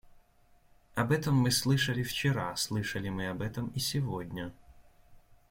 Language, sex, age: Russian, male, 30-39